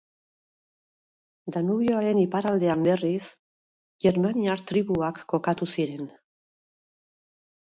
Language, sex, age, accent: Basque, female, 50-59, Mendebalekoa (Araba, Bizkaia, Gipuzkoako mendebaleko herri batzuk)